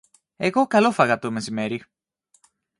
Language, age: Greek, 19-29